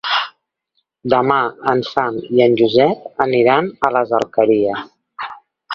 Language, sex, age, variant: Catalan, female, 50-59, Central